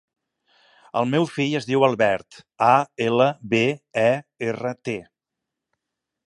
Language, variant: Catalan, Central